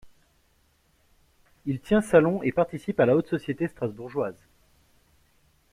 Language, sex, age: French, male, 30-39